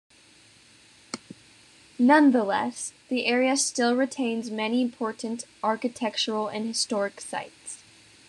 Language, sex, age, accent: English, female, under 19, United States English